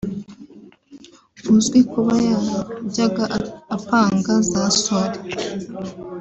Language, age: Kinyarwanda, 19-29